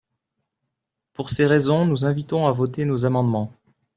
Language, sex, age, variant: French, male, 19-29, Français de métropole